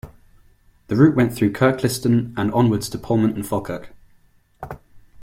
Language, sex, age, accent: English, male, 19-29, England English